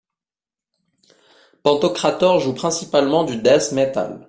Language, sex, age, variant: French, male, 30-39, Français de métropole